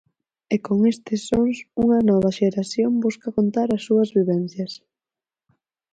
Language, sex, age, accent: Galician, female, under 19, Atlántico (seseo e gheada)